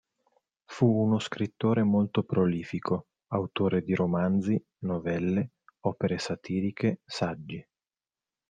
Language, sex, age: Italian, male, 30-39